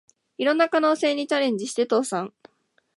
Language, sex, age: Japanese, female, 19-29